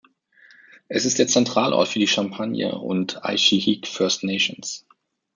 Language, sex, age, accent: German, male, 30-39, Deutschland Deutsch